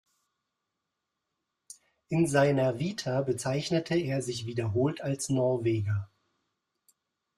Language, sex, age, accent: German, male, 40-49, Deutschland Deutsch